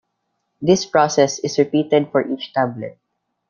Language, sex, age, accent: English, male, under 19, Filipino